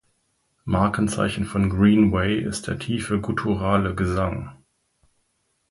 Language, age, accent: German, 50-59, Deutschland Deutsch